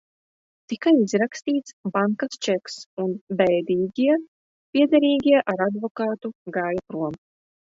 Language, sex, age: Latvian, female, 19-29